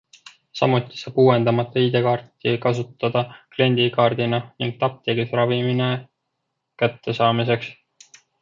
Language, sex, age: Estonian, male, 19-29